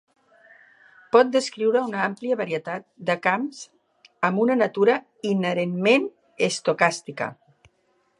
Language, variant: Catalan, Central